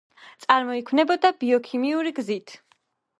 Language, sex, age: Georgian, female, 19-29